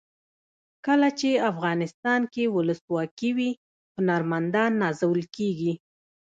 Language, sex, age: Pashto, female, 30-39